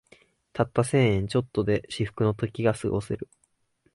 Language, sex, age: Japanese, male, 19-29